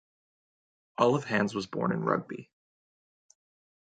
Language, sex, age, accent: English, male, 19-29, Canadian English